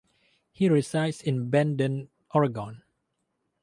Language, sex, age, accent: English, male, 19-29, Malaysian English